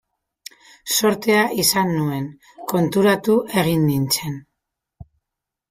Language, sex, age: Basque, female, 30-39